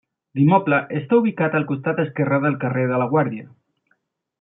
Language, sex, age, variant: Catalan, male, 40-49, Central